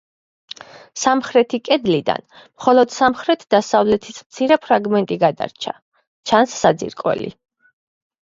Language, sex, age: Georgian, female, 30-39